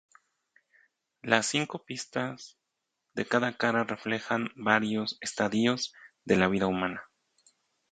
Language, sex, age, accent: Spanish, male, 40-49, México